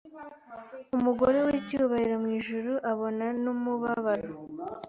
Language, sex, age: Kinyarwanda, female, 19-29